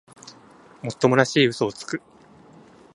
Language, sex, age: Japanese, male, 19-29